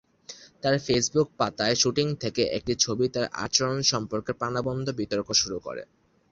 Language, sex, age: Bengali, male, 19-29